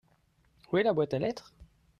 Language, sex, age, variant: French, male, 30-39, Français de métropole